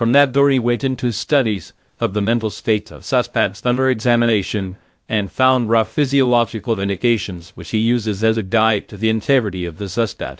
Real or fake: fake